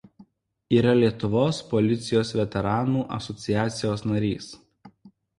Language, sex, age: Lithuanian, male, 19-29